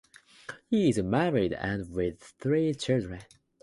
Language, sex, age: English, male, 19-29